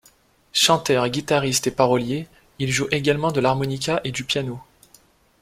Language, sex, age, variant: French, male, 19-29, Français de métropole